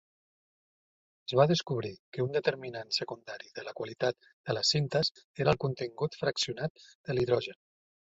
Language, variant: Catalan, Central